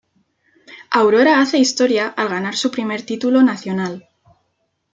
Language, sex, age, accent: Spanish, female, 19-29, España: Centro-Sur peninsular (Madrid, Toledo, Castilla-La Mancha)